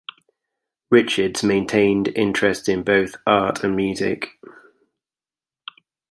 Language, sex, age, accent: English, male, 30-39, England English